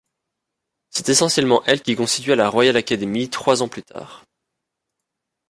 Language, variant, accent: French, Français d'Europe, Français de Belgique